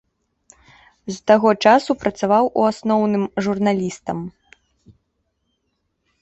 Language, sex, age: Belarusian, female, 19-29